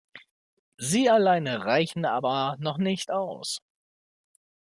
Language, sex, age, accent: German, male, 30-39, Deutschland Deutsch